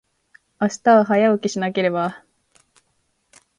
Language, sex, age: Japanese, female, 19-29